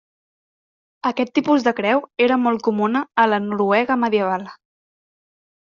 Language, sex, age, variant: Catalan, female, 19-29, Central